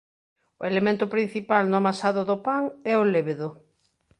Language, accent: Galician, Normativo (estándar)